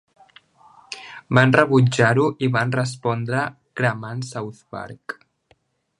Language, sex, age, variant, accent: Catalan, male, under 19, Central, central